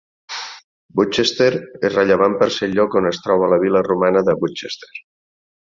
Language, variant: Catalan, Central